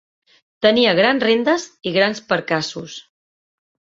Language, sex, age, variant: Catalan, female, 40-49, Central